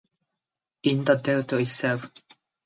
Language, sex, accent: English, male, United States English